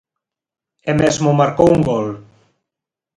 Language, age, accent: Galician, 40-49, Atlántico (seseo e gheada)